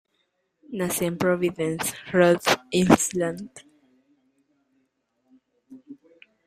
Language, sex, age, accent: Spanish, female, under 19, América central